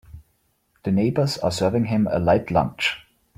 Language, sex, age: English, male, 19-29